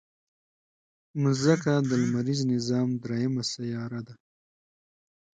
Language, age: Pashto, 19-29